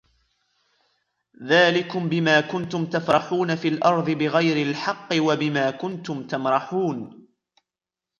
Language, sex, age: Arabic, male, 19-29